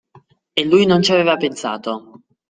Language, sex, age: Italian, male, under 19